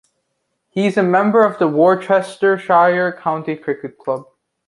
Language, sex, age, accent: English, male, under 19, United States English